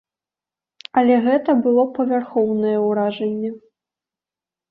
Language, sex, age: Belarusian, female, under 19